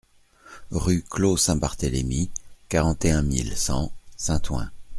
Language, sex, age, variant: French, male, 40-49, Français de métropole